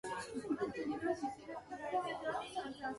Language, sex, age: English, female, 19-29